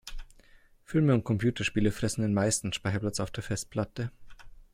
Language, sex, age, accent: German, male, 19-29, Deutschland Deutsch